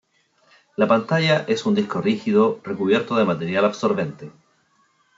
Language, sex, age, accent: Spanish, male, 30-39, Chileno: Chile, Cuyo